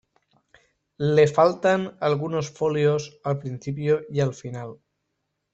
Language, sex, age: Spanish, male, 30-39